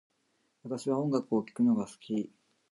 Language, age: Japanese, 40-49